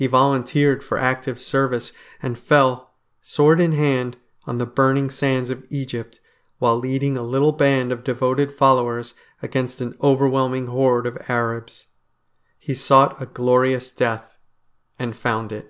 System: none